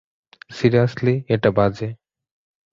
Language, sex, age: Bengali, male, 19-29